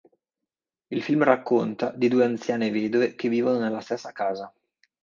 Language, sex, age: Italian, male, 30-39